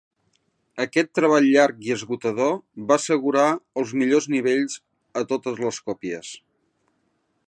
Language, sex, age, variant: Catalan, male, 50-59, Central